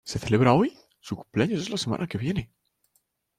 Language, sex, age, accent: Spanish, male, 19-29, España: Centro-Sur peninsular (Madrid, Toledo, Castilla-La Mancha)